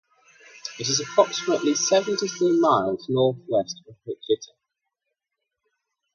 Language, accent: English, England English